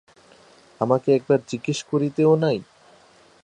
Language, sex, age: Bengali, male, 19-29